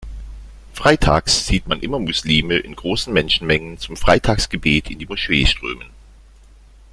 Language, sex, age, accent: German, male, 40-49, Deutschland Deutsch